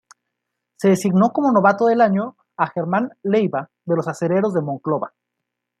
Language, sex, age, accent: Spanish, male, 19-29, México